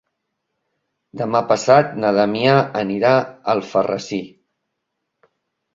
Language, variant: Catalan, Central